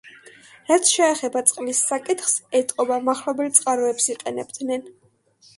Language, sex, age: Georgian, female, under 19